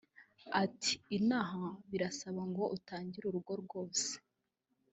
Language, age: Kinyarwanda, 19-29